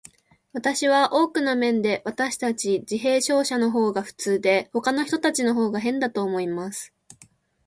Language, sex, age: Japanese, female, 19-29